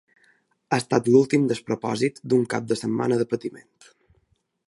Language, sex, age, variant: Catalan, male, 19-29, Balear